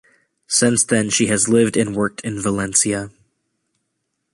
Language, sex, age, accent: English, male, 19-29, United States English